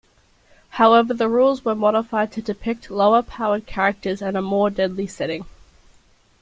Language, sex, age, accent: English, female, 19-29, Australian English